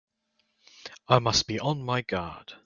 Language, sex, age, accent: English, male, 19-29, Australian English